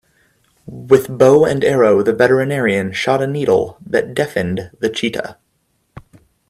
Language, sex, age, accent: English, male, 19-29, United States English